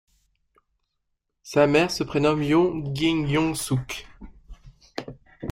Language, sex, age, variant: French, male, 19-29, Français de métropole